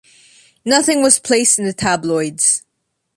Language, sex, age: English, female, 19-29